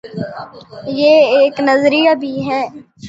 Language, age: Urdu, 40-49